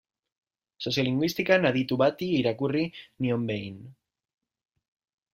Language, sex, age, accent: Basque, male, 19-29, Erdialdekoa edo Nafarra (Gipuzkoa, Nafarroa)